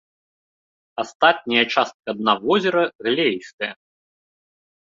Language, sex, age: Belarusian, male, 19-29